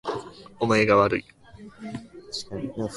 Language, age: Japanese, 19-29